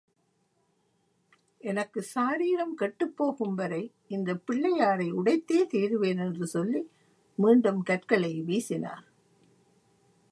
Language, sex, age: Tamil, female, 70-79